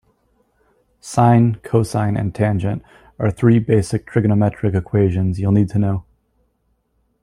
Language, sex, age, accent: English, male, 30-39, United States English